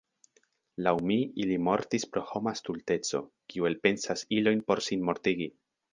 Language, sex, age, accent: Esperanto, male, under 19, Internacia